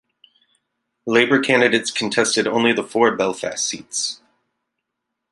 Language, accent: English, United States English